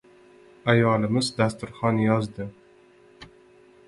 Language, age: Uzbek, 19-29